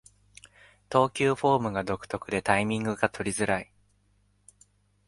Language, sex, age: Japanese, male, 19-29